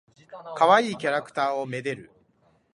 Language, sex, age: Japanese, male, 19-29